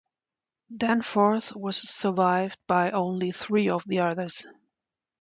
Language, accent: English, United States English